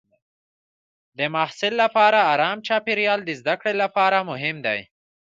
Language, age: Pashto, 19-29